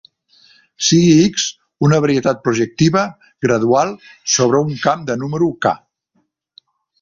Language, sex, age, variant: Catalan, male, 60-69, Central